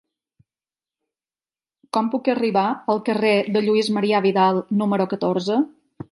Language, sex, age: Catalan, female, 40-49